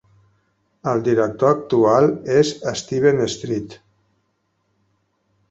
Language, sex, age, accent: Catalan, male, 50-59, Barceloní